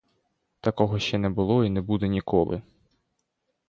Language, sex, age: Ukrainian, male, 19-29